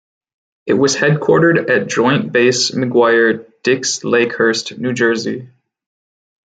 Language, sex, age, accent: English, male, 19-29, United States English